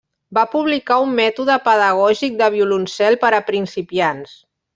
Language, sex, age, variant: Catalan, female, 40-49, Central